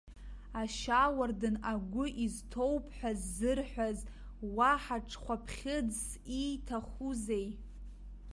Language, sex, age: Abkhazian, female, under 19